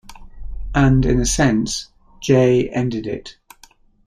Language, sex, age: English, male, 60-69